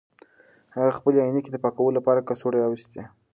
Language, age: Pashto, under 19